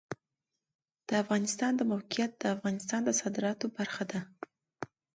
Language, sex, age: Pashto, female, 19-29